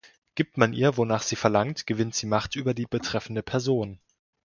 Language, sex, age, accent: German, male, under 19, Deutschland Deutsch